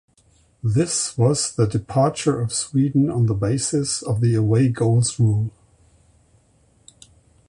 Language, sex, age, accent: English, male, 60-69, United States English